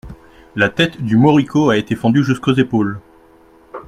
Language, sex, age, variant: French, male, 30-39, Français de métropole